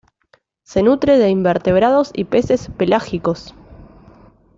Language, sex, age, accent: Spanish, female, 19-29, Rioplatense: Argentina, Uruguay, este de Bolivia, Paraguay